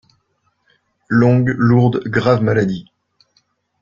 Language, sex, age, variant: French, male, 40-49, Français de métropole